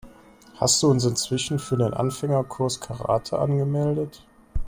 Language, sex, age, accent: German, male, 30-39, Deutschland Deutsch